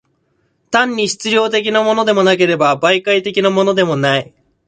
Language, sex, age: Japanese, male, 19-29